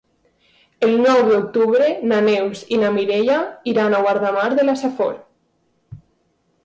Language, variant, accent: Catalan, Valencià meridional, valencià